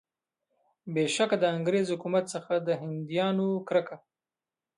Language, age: Pashto, 19-29